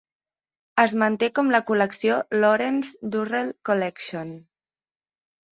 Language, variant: Catalan, Central